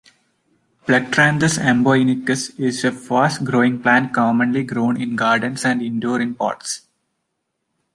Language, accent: English, India and South Asia (India, Pakistan, Sri Lanka)